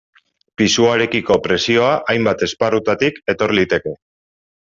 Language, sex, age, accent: Basque, male, 30-39, Erdialdekoa edo Nafarra (Gipuzkoa, Nafarroa)